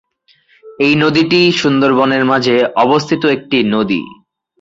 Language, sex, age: Bengali, male, 19-29